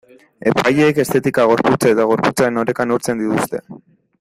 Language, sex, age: Basque, male, 19-29